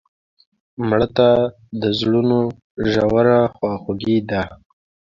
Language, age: Pashto, 19-29